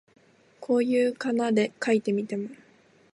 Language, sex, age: Japanese, female, 19-29